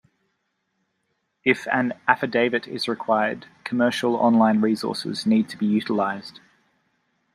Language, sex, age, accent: English, male, 19-29, Australian English